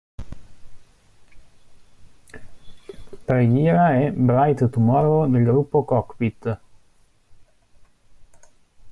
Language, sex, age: Italian, male, 30-39